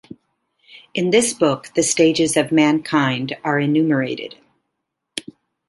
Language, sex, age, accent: English, female, 50-59, United States English